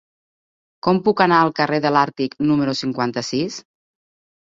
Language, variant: Catalan, Nord-Occidental